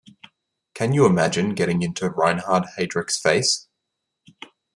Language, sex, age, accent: English, male, 30-39, Australian English